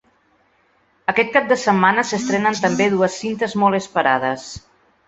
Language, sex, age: Catalan, female, 60-69